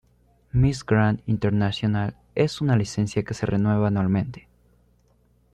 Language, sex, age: Spanish, male, under 19